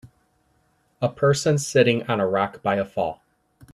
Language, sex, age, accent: English, male, 19-29, United States English